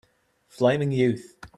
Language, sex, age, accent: English, male, 19-29, England English